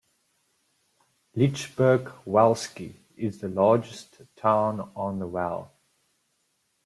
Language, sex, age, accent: English, male, 19-29, Southern African (South Africa, Zimbabwe, Namibia)